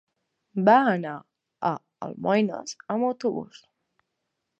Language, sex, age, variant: Catalan, female, under 19, Central